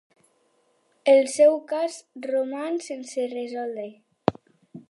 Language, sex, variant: Catalan, female, Nord-Occidental